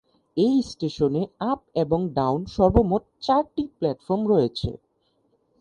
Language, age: Bengali, 19-29